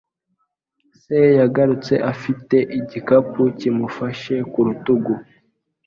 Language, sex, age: Kinyarwanda, male, under 19